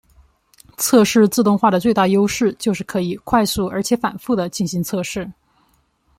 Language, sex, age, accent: Chinese, female, 19-29, 出生地：江西省